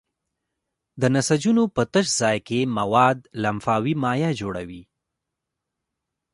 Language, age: Pashto, 19-29